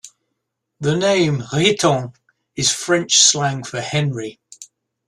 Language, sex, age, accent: English, male, 60-69, England English